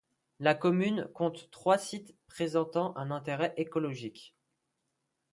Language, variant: French, Français de métropole